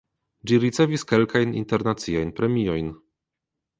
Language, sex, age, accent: Esperanto, male, 30-39, Internacia